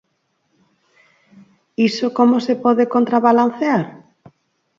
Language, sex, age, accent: Galician, female, 50-59, Normativo (estándar)